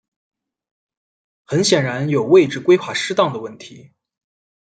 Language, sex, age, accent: Chinese, male, 19-29, 出生地：辽宁省